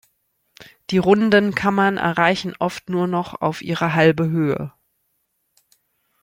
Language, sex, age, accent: German, female, 40-49, Deutschland Deutsch